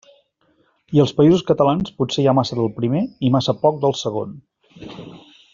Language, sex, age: Catalan, male, 40-49